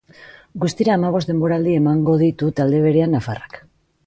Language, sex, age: Basque, female, 40-49